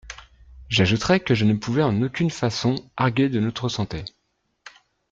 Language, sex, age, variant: French, male, 30-39, Français de métropole